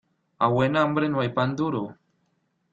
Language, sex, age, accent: Spanish, male, 30-39, Caribe: Cuba, Venezuela, Puerto Rico, República Dominicana, Panamá, Colombia caribeña, México caribeño, Costa del golfo de México